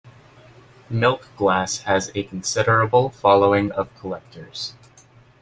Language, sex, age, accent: English, male, 19-29, United States English